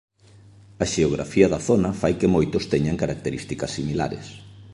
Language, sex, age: Galician, male, 30-39